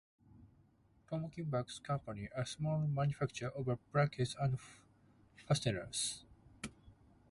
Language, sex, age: English, male, 19-29